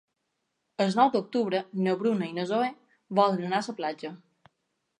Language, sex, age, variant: Catalan, female, under 19, Balear